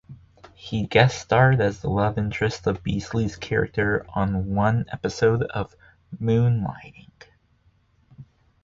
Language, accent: English, United States English